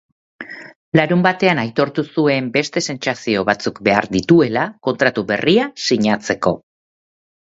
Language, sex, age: Basque, female, 40-49